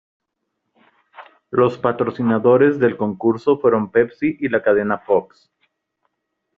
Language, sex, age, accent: Spanish, male, 19-29, México